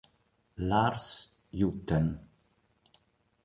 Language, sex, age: Italian, male, 30-39